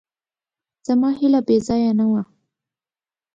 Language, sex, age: Pashto, female, 19-29